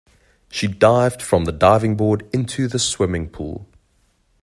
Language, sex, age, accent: English, male, 30-39, Southern African (South Africa, Zimbabwe, Namibia)